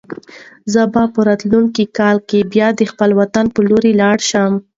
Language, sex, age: Pashto, female, 19-29